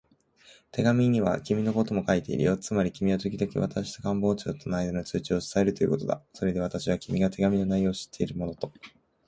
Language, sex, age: Japanese, male, 19-29